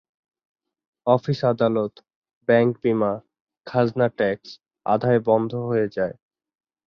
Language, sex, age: Bengali, male, 19-29